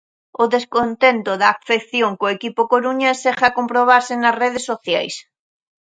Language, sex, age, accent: Galician, female, 30-39, Central (gheada)